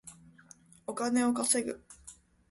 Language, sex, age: Japanese, female, under 19